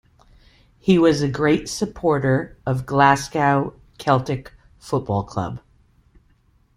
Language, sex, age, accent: English, female, 40-49, United States English